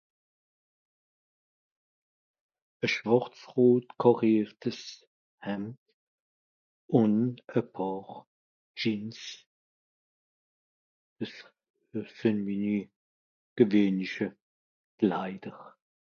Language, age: Swiss German, 60-69